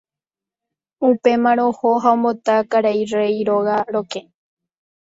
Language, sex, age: Guarani, female, under 19